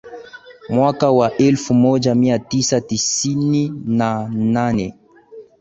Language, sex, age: Swahili, male, 19-29